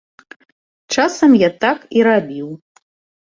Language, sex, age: Belarusian, female, 40-49